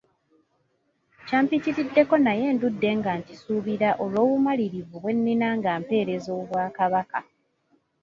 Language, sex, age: Ganda, female, 19-29